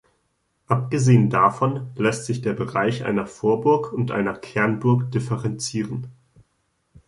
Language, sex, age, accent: German, male, 19-29, Deutschland Deutsch